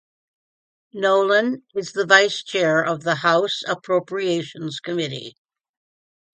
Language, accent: English, United States English